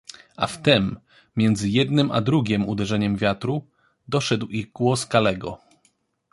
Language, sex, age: Polish, male, 30-39